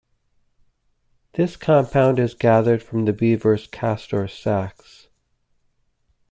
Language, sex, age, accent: English, male, 40-49, United States English